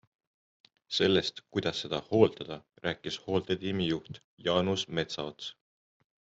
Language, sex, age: Estonian, male, 19-29